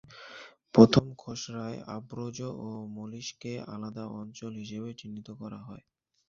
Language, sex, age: Bengali, male, 19-29